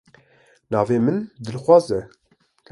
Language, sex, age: Kurdish, male, 19-29